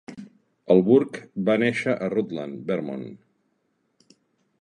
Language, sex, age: Catalan, male, 40-49